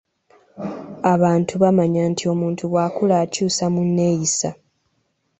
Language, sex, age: Ganda, female, 19-29